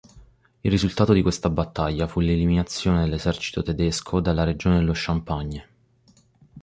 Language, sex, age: Italian, male, 19-29